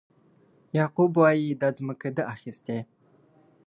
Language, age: Pashto, 19-29